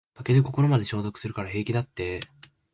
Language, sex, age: Japanese, male, under 19